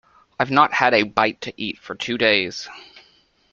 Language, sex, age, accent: English, male, 19-29, United States English